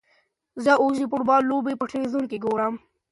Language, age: Pashto, 19-29